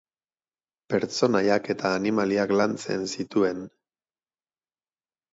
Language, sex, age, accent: Basque, male, 30-39, Batua